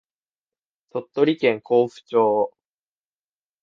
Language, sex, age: Japanese, male, under 19